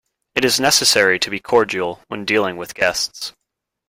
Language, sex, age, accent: English, male, 19-29, United States English